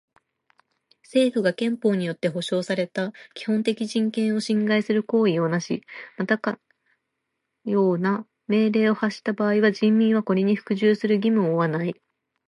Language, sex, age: Japanese, female, 30-39